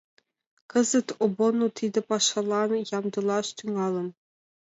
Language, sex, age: Mari, female, 19-29